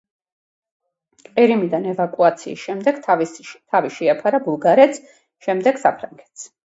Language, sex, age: Georgian, female, 50-59